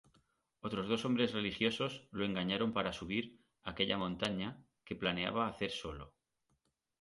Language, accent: Spanish, España: Norte peninsular (Asturias, Castilla y León, Cantabria, País Vasco, Navarra, Aragón, La Rioja, Guadalajara, Cuenca)